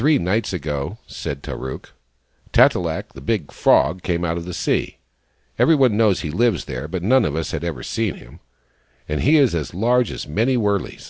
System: none